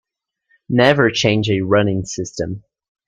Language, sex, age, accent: English, male, under 19, United States English